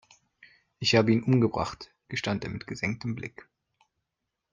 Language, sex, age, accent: German, male, 19-29, Deutschland Deutsch